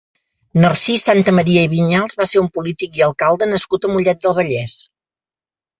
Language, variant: Catalan, Central